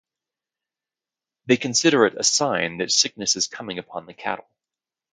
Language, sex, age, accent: English, male, 40-49, United States English